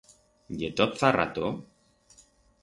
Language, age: Aragonese, 40-49